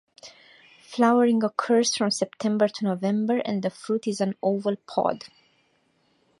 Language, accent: English, United States English